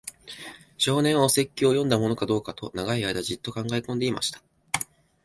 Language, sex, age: Japanese, male, 19-29